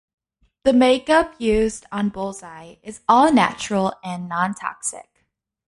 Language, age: English, 19-29